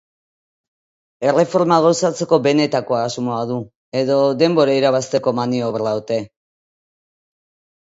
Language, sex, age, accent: Basque, female, 50-59, Mendebalekoa (Araba, Bizkaia, Gipuzkoako mendebaleko herri batzuk)